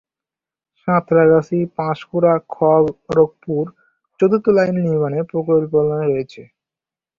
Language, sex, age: Bengali, male, under 19